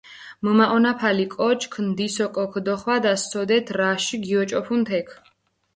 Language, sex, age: Mingrelian, female, 19-29